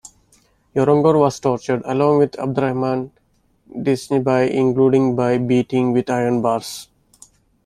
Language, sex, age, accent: English, male, 30-39, India and South Asia (India, Pakistan, Sri Lanka)